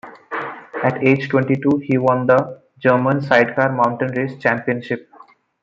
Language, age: English, 19-29